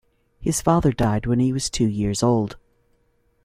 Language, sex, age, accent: English, female, 50-59, United States English